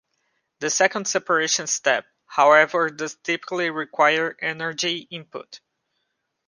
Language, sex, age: English, male, 19-29